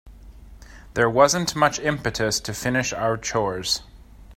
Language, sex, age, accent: English, male, 30-39, United States English